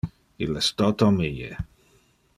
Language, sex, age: Interlingua, male, 40-49